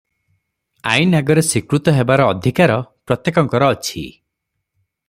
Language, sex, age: Odia, male, 30-39